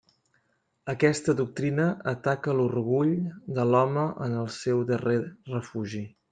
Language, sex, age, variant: Catalan, male, 30-39, Central